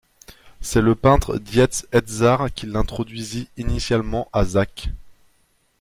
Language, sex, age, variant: French, male, 19-29, Français de métropole